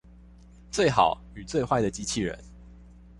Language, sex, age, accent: Chinese, male, 19-29, 出生地：彰化縣